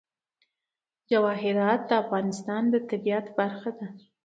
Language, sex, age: Pashto, female, 30-39